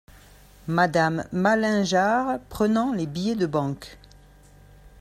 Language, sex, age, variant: French, female, 60-69, Français de métropole